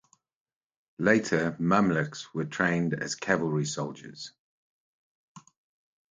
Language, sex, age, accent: English, male, 40-49, Southern African (South Africa, Zimbabwe, Namibia)